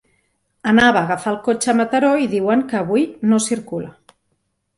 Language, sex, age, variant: Catalan, female, 40-49, Central